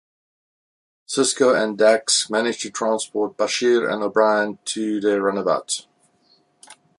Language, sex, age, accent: English, male, 30-39, Southern African (South Africa, Zimbabwe, Namibia)